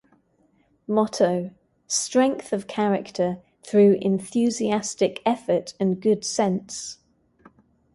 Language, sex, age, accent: English, female, 30-39, England English